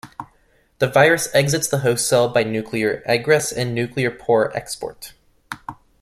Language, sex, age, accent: English, male, 19-29, United States English